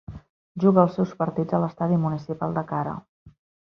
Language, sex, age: Catalan, female, 40-49